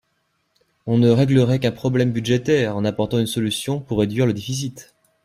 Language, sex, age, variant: French, male, 19-29, Français de métropole